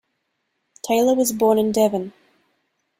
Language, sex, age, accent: English, female, 19-29, Australian English